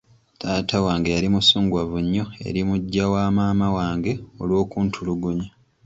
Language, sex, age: Ganda, male, 19-29